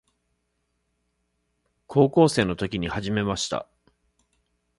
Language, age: Japanese, 40-49